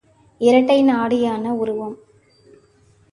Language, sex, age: Tamil, female, 19-29